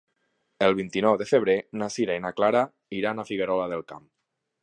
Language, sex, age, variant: Catalan, male, 19-29, Nord-Occidental